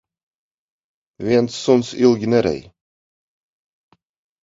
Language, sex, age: Latvian, male, 40-49